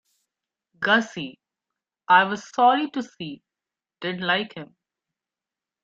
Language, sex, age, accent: English, male, 19-29, India and South Asia (India, Pakistan, Sri Lanka)